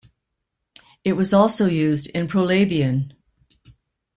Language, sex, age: English, female, 60-69